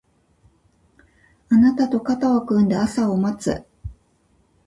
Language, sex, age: Japanese, female, 50-59